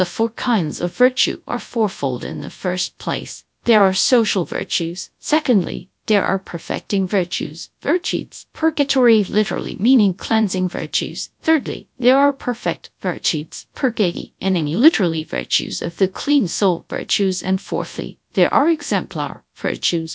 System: TTS, GradTTS